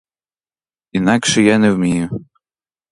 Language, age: Ukrainian, under 19